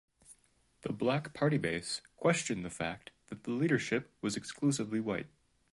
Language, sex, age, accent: English, male, 30-39, United States English